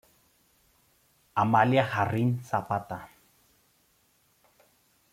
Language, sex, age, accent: Spanish, male, 19-29, México